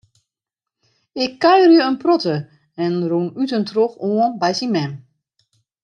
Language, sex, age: Western Frisian, female, 40-49